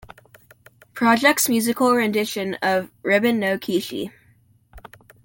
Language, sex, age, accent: English, male, under 19, United States English